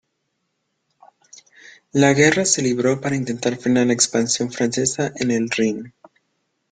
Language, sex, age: Spanish, male, under 19